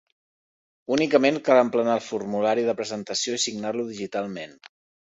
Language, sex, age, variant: Catalan, male, 30-39, Central